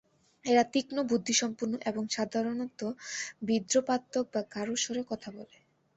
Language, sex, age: Bengali, female, 19-29